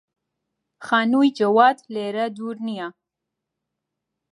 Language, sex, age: Central Kurdish, female, 30-39